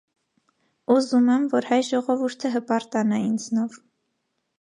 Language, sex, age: Armenian, female, 19-29